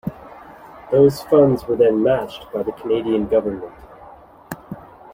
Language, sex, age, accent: English, male, 40-49, Canadian English